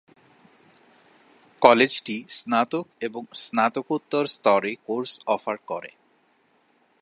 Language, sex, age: Bengali, male, 30-39